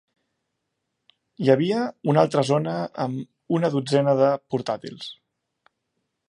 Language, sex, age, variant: Catalan, male, 30-39, Central